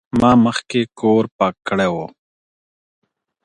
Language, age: Pashto, 30-39